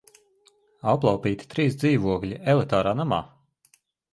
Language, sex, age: Latvian, male, 40-49